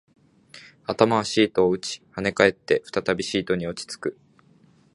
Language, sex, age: Japanese, male, 19-29